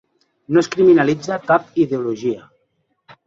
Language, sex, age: Catalan, male, 30-39